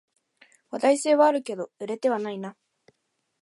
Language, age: Japanese, 19-29